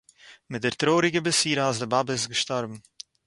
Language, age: Yiddish, under 19